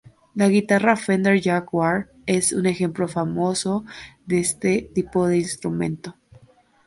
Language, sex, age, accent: Spanish, female, 19-29, México